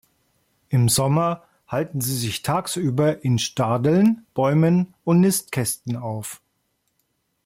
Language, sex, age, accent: German, male, 50-59, Deutschland Deutsch